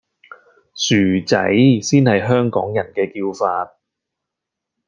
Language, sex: Cantonese, male